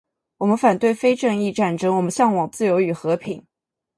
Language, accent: Chinese, 出生地：江苏省